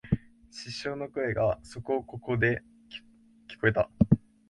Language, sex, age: Japanese, male, 19-29